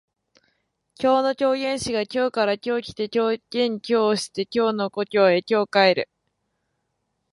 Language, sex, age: Japanese, female, 19-29